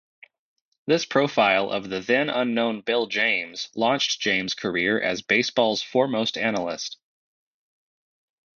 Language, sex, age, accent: English, male, 30-39, United States English